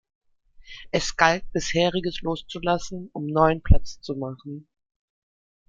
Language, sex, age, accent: German, female, 30-39, Deutschland Deutsch